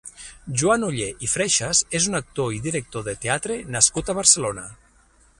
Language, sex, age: Catalan, male, 40-49